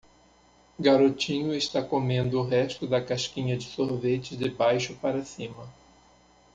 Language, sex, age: Portuguese, male, 50-59